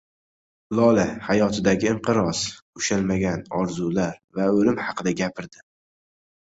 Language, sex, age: Uzbek, male, 19-29